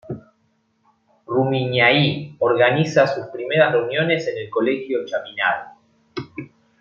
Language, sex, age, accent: Spanish, male, 30-39, Rioplatense: Argentina, Uruguay, este de Bolivia, Paraguay